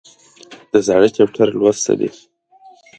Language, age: Pashto, 19-29